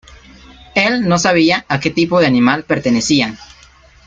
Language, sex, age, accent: Spanish, male, 19-29, América central